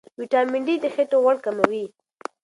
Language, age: Pashto, 19-29